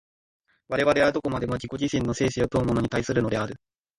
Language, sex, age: Japanese, male, 19-29